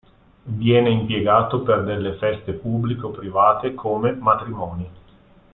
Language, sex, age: Italian, male, 40-49